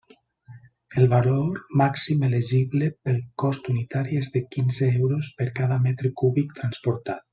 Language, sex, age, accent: Catalan, male, 40-49, valencià